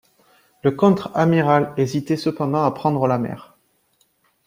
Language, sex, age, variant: French, male, 30-39, Français de métropole